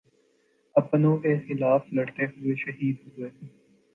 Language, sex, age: Urdu, male, 19-29